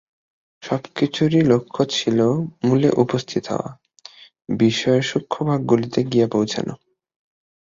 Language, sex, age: Bengali, male, under 19